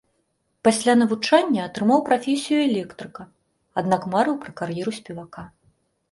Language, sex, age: Belarusian, female, 30-39